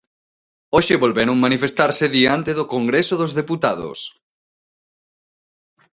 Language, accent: Galician, Normativo (estándar)